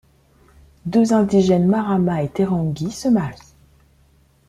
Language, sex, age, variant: French, female, 19-29, Français de métropole